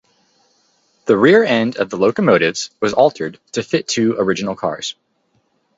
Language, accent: English, United States English